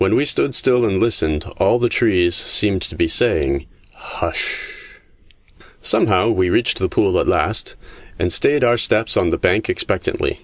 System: none